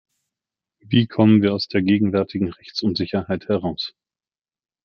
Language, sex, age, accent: German, male, 40-49, Deutschland Deutsch